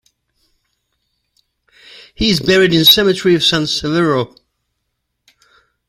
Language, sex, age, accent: English, male, 60-69, England English